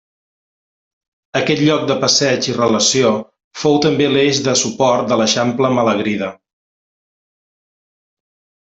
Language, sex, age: Catalan, male, 40-49